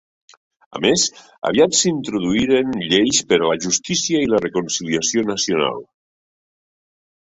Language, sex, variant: Catalan, male, Nord-Occidental